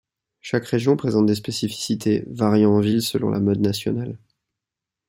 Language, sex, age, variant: French, male, 19-29, Français de métropole